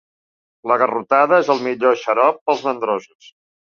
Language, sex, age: Catalan, male, 50-59